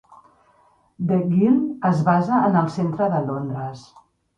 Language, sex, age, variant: Catalan, female, 50-59, Central